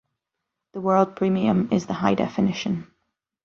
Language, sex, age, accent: English, female, 30-39, Northern Irish; yorkshire